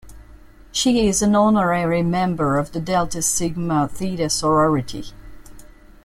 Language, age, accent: English, 40-49, United States English